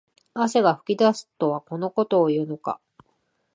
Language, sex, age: Japanese, female, 40-49